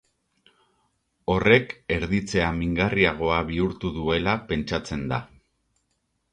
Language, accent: Basque, Erdialdekoa edo Nafarra (Gipuzkoa, Nafarroa)